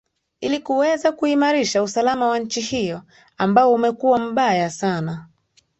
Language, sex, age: Swahili, female, 30-39